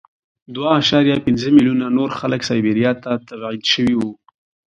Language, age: Pashto, 19-29